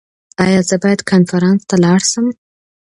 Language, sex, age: Pashto, female, 19-29